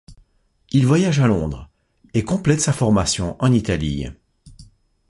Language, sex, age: French, male, 50-59